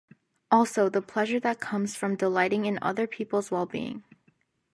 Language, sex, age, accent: English, female, under 19, United States English